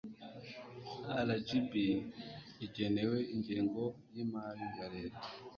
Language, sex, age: Kinyarwanda, male, 30-39